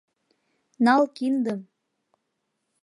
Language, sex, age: Mari, female, 19-29